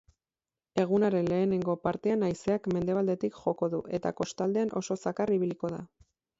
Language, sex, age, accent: Basque, female, 19-29, Erdialdekoa edo Nafarra (Gipuzkoa, Nafarroa)